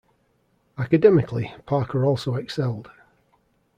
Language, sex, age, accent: English, male, 40-49, England English